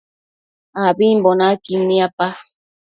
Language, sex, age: Matsés, female, 30-39